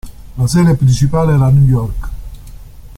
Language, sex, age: Italian, male, 60-69